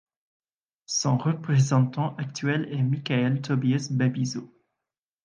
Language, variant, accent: French, Français d'Europe, Français du Royaume-Uni